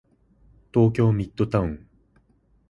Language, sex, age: Japanese, male, 19-29